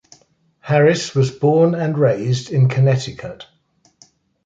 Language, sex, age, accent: English, male, 70-79, England English